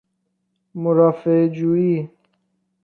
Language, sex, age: Persian, male, 19-29